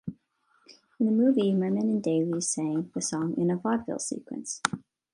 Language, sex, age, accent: English, female, 19-29, United States English